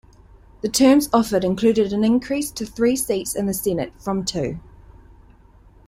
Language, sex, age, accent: English, female, 30-39, New Zealand English